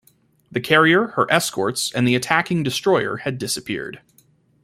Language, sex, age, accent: English, male, 19-29, United States English